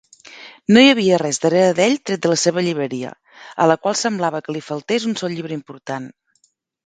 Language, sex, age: Catalan, female, 40-49